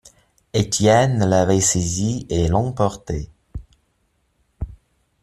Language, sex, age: French, male, 30-39